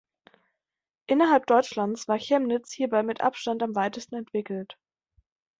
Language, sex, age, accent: German, female, 19-29, Deutschland Deutsch